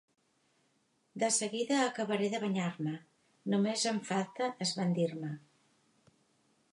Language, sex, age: Catalan, female, 60-69